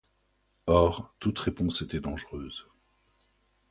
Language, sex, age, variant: French, male, 50-59, Français de métropole